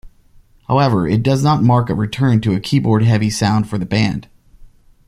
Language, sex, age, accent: English, male, 30-39, United States English